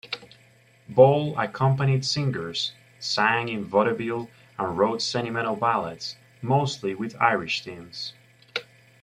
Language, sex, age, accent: English, male, 19-29, United States English